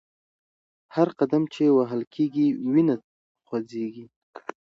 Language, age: Pashto, 19-29